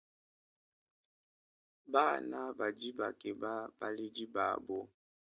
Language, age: Luba-Lulua, 19-29